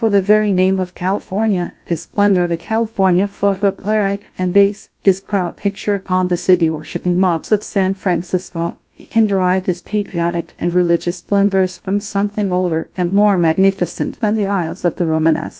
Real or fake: fake